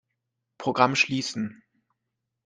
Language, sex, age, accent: German, male, 19-29, Deutschland Deutsch